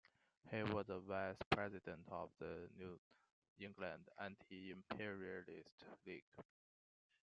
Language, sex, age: English, male, 30-39